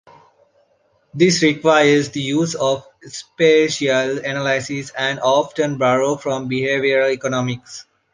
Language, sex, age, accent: English, male, 30-39, India and South Asia (India, Pakistan, Sri Lanka)